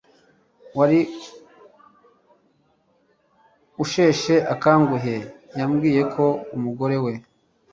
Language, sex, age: Kinyarwanda, male, 40-49